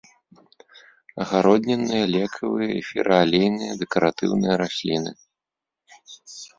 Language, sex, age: Belarusian, male, 30-39